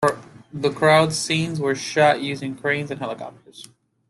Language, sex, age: English, male, 19-29